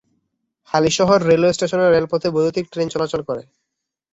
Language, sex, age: Bengali, male, under 19